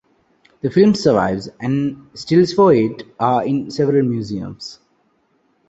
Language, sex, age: English, male, under 19